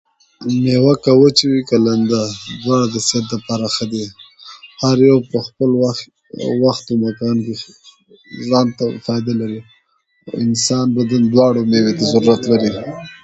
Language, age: Pashto, 30-39